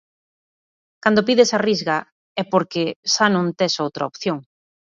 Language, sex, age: Galician, female, 40-49